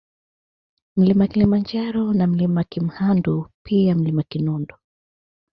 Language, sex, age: Swahili, female, 19-29